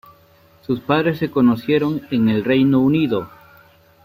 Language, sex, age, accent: Spanish, male, 40-49, Andino-Pacífico: Colombia, Perú, Ecuador, oeste de Bolivia y Venezuela andina